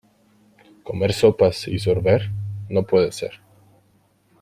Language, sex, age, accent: Spanish, male, 19-29, América central